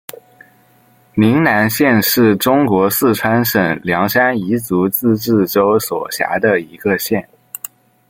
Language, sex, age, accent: Chinese, male, under 19, 出生地：浙江省